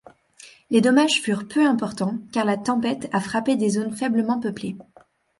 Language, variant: French, Français de métropole